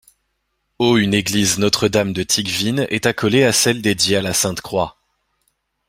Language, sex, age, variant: French, male, 19-29, Français de métropole